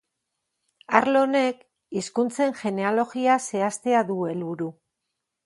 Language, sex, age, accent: Basque, female, 50-59, Mendebalekoa (Araba, Bizkaia, Gipuzkoako mendebaleko herri batzuk)